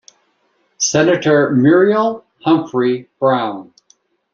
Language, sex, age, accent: English, male, 50-59, United States English